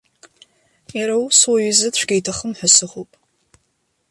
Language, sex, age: Abkhazian, female, 30-39